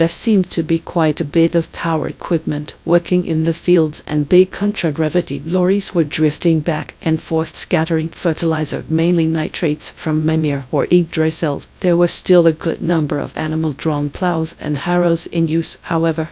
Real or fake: fake